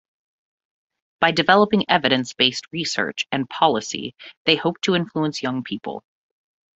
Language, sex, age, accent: English, female, 30-39, United States English